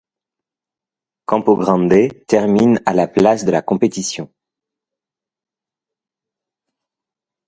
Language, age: French, 40-49